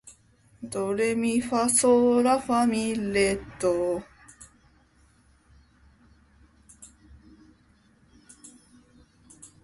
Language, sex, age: Japanese, female, under 19